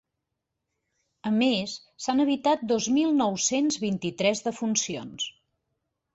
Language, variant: Catalan, Central